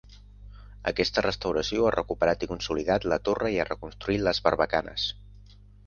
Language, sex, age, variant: Catalan, male, under 19, Central